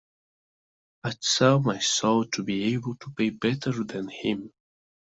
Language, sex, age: English, male, 19-29